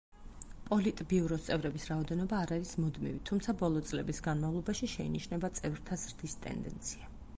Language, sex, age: Georgian, female, 40-49